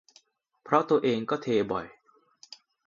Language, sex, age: Thai, male, 19-29